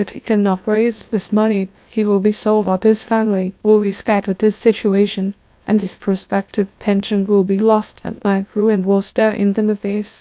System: TTS, GlowTTS